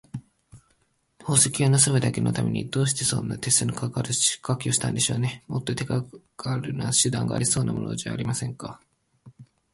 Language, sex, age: Japanese, male, 19-29